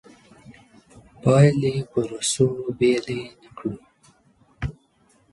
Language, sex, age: Pashto, male, 19-29